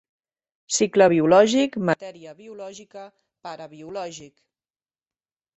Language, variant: Catalan, Central